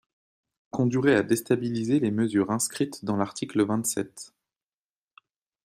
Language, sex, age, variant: French, male, 19-29, Français de métropole